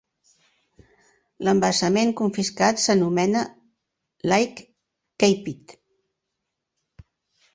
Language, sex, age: Catalan, female, 70-79